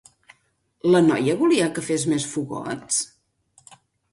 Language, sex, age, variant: Catalan, female, 40-49, Septentrional